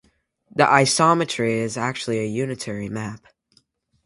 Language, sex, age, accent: English, female, under 19, United States English